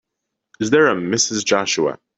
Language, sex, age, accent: English, male, under 19, United States English